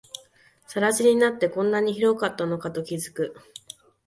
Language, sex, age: Japanese, female, 19-29